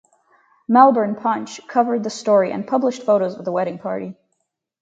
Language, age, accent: English, 19-29, Canadian English